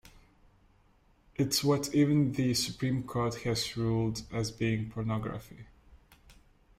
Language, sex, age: English, male, 19-29